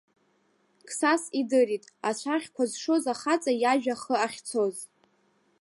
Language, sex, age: Abkhazian, female, under 19